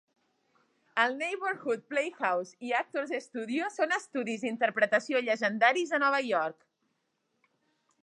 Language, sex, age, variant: Catalan, female, 40-49, Central